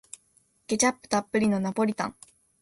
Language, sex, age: Japanese, female, 19-29